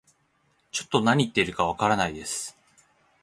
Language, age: Japanese, 19-29